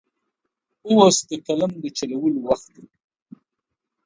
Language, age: Pashto, 50-59